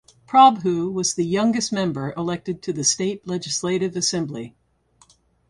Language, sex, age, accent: English, female, 60-69, United States English